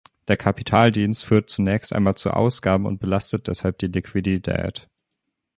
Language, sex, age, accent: German, male, under 19, Deutschland Deutsch